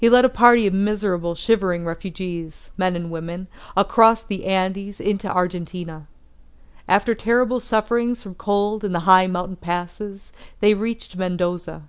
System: none